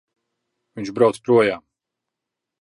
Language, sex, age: Latvian, male, 30-39